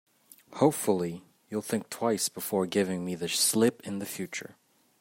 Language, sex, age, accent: English, male, 19-29, United States English